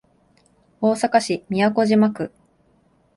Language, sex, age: Japanese, female, 19-29